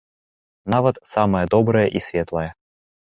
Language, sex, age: Belarusian, male, 19-29